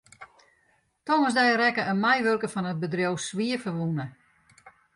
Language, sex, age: Western Frisian, female, 60-69